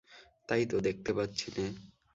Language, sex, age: Bengali, male, 19-29